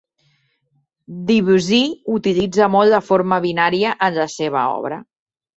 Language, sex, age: Catalan, female, 30-39